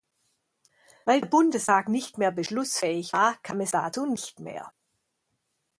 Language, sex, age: German, female, 60-69